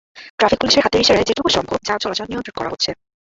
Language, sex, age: Bengali, female, 19-29